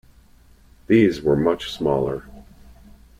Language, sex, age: English, male, 60-69